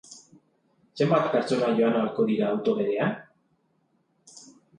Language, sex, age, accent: Basque, male, 40-49, Mendebalekoa (Araba, Bizkaia, Gipuzkoako mendebaleko herri batzuk)